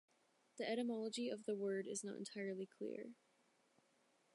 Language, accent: English, United States English